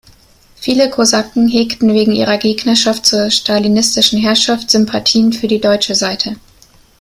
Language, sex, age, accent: German, female, 19-29, Deutschland Deutsch